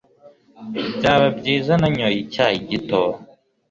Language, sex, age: Kinyarwanda, male, 19-29